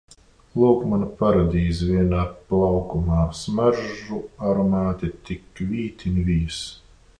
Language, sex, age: Latvian, male, 40-49